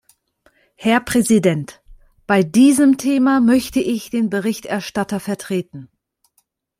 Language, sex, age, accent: German, female, 30-39, Deutschland Deutsch